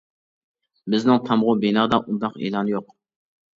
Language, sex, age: Uyghur, male, 19-29